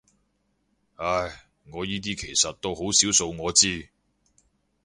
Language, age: Cantonese, 40-49